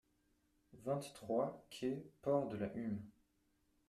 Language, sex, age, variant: French, male, under 19, Français de métropole